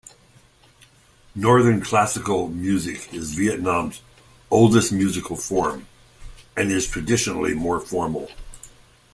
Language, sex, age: English, male, 60-69